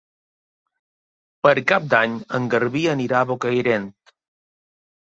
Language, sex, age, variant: Catalan, male, 30-39, Balear